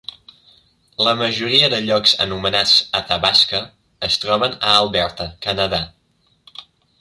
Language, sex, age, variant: Catalan, male, 19-29, Septentrional